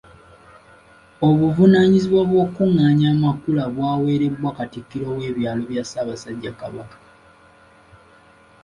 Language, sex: Ganda, male